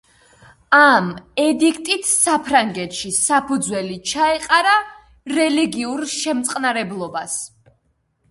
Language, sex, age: Georgian, female, 50-59